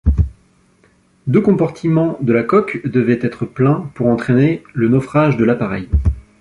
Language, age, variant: French, 30-39, Français de métropole